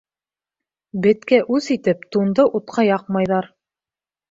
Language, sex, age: Bashkir, female, 19-29